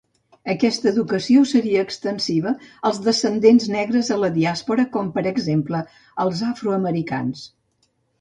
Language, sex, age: Catalan, female, 70-79